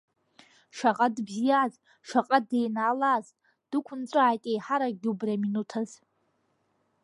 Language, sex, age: Abkhazian, female, under 19